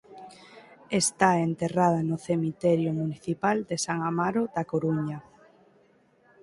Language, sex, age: Galician, female, 19-29